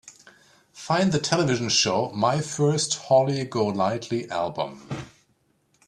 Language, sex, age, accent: English, male, 50-59, United States English